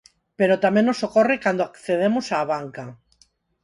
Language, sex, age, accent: Galician, female, 50-59, Neofalante